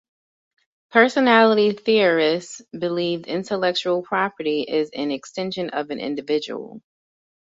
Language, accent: English, United States English